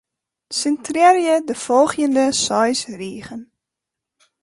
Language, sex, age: Western Frisian, female, 30-39